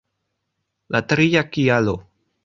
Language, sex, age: Esperanto, male, 19-29